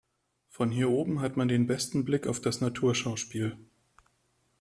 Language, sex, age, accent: German, male, 30-39, Deutschland Deutsch